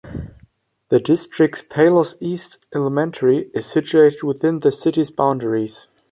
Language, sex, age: English, male, under 19